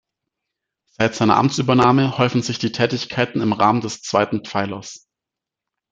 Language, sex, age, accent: German, male, 19-29, Deutschland Deutsch